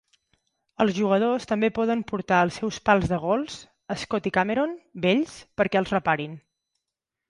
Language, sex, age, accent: Catalan, female, 40-49, nord-oriental